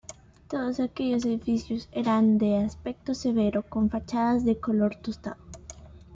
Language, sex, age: Spanish, female, under 19